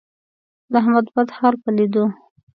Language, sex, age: Pashto, female, 19-29